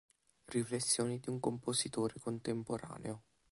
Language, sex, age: Italian, male, 19-29